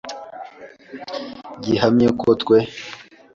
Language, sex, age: Kinyarwanda, male, 19-29